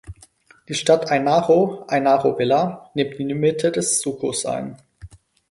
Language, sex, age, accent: German, male, under 19, Deutschland Deutsch